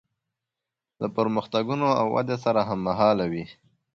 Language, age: Pashto, under 19